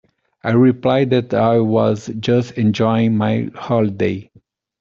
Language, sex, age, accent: English, male, 30-39, United States English